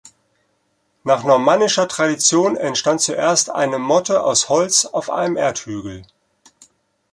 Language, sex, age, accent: German, male, 40-49, Deutschland Deutsch